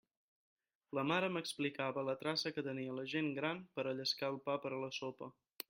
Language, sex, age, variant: Catalan, male, 19-29, Central